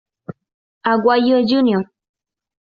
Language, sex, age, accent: Spanish, female, under 19, América central